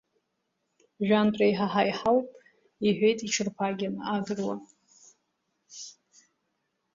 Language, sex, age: Abkhazian, female, 30-39